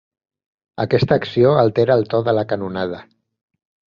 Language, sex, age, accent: Catalan, male, 40-49, Català central